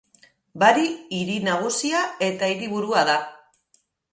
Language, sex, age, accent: Basque, female, 40-49, Mendebalekoa (Araba, Bizkaia, Gipuzkoako mendebaleko herri batzuk)